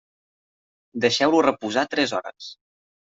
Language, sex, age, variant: Catalan, male, 19-29, Central